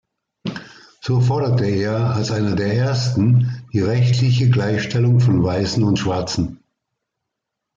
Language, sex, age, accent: German, male, 60-69, Deutschland Deutsch